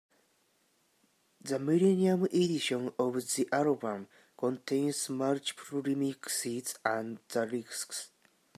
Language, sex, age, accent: English, male, 19-29, United States English